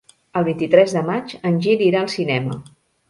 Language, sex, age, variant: Catalan, female, 50-59, Central